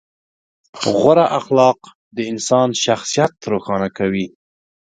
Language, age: Pashto, 19-29